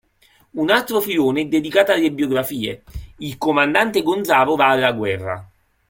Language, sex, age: Italian, male, 19-29